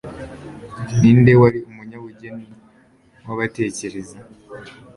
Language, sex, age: Kinyarwanda, male, 19-29